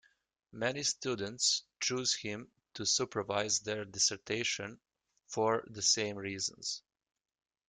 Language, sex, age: English, male, 30-39